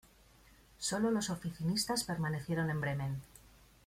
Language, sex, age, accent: Spanish, female, 40-49, España: Norte peninsular (Asturias, Castilla y León, Cantabria, País Vasco, Navarra, Aragón, La Rioja, Guadalajara, Cuenca)